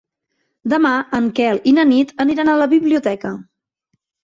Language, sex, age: Catalan, female, 30-39